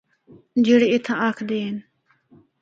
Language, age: Northern Hindko, 19-29